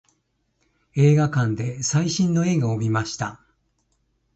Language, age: Japanese, 70-79